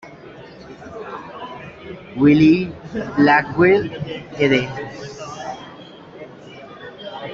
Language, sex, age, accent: Spanish, male, 19-29, Caribe: Cuba, Venezuela, Puerto Rico, República Dominicana, Panamá, Colombia caribeña, México caribeño, Costa del golfo de México